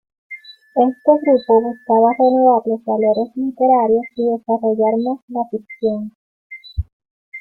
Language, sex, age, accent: Spanish, female, 30-39, Andino-Pacífico: Colombia, Perú, Ecuador, oeste de Bolivia y Venezuela andina